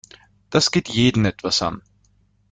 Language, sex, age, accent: German, male, 19-29, Österreichisches Deutsch